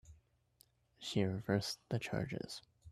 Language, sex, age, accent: English, male, 19-29, United States English